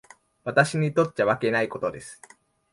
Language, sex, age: Japanese, male, 19-29